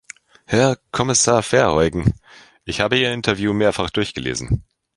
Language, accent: German, Deutschland Deutsch